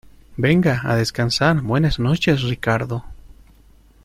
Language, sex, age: Spanish, male, 30-39